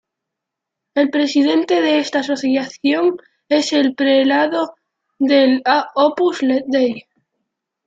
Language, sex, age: Spanish, female, 30-39